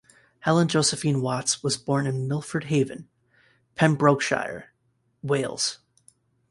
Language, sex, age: English, male, 19-29